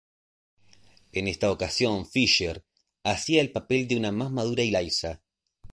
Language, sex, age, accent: Spanish, male, 40-49, Rioplatense: Argentina, Uruguay, este de Bolivia, Paraguay